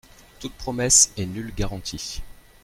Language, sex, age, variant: French, male, 30-39, Français de métropole